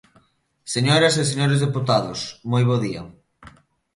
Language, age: Galician, 19-29